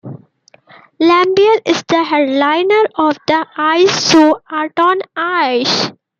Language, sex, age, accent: English, female, 19-29, United States English